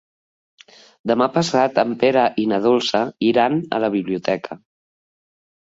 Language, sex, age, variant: Catalan, female, 50-59, Septentrional